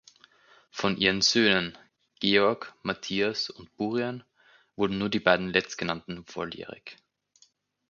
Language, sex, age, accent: German, male, 19-29, Österreichisches Deutsch